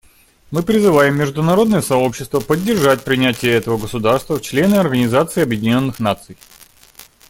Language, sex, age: Russian, male, 30-39